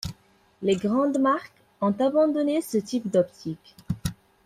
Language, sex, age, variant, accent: French, female, 19-29, Français du nord de l'Afrique, Français du Maroc